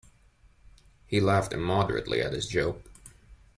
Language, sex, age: English, male, 19-29